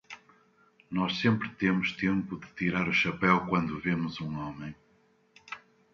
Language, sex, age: Portuguese, male, 50-59